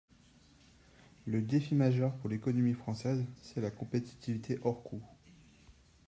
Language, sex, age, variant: French, male, 30-39, Français de métropole